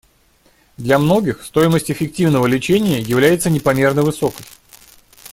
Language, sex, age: Russian, male, 30-39